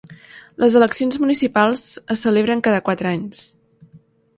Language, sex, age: Catalan, female, 19-29